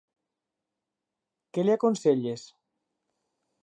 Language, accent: Catalan, valencià